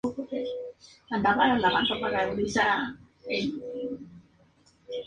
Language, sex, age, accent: Spanish, male, 19-29, México